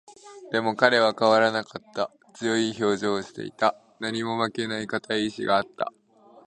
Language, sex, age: Japanese, male, under 19